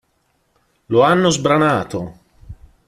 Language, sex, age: Italian, male, 40-49